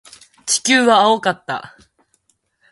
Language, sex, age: Japanese, female, 19-29